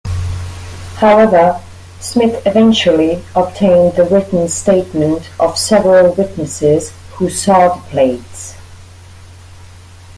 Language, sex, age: English, female, 30-39